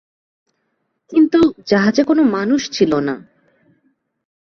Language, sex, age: Bengali, female, 30-39